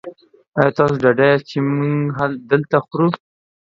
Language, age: Pashto, 19-29